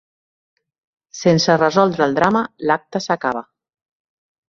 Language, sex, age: Catalan, female, 30-39